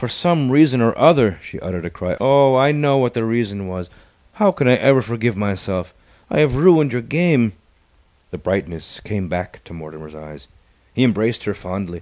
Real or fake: real